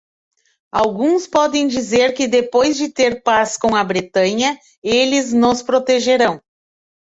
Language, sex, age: Portuguese, female, 50-59